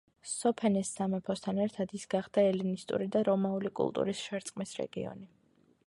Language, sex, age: Georgian, female, 19-29